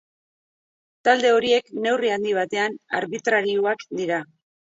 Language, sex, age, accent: Basque, female, 40-49, Mendebalekoa (Araba, Bizkaia, Gipuzkoako mendebaleko herri batzuk)